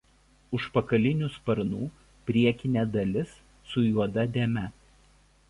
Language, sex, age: Lithuanian, male, 30-39